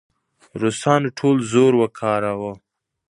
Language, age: Pashto, 19-29